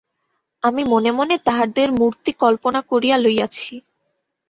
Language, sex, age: Bengali, female, 19-29